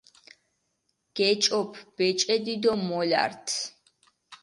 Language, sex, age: Mingrelian, female, 19-29